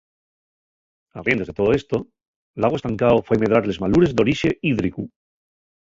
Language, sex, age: Asturian, male, 40-49